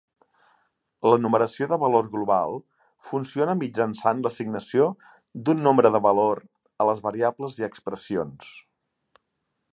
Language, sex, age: Catalan, male, 40-49